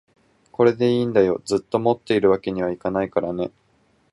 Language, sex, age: Japanese, male, 19-29